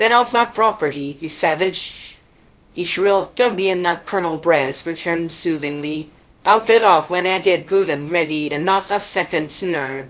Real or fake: fake